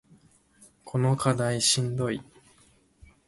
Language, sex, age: Japanese, male, 19-29